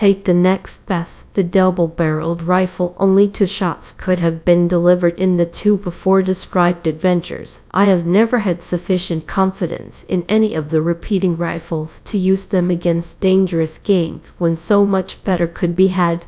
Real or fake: fake